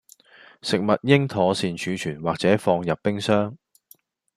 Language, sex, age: Cantonese, male, 40-49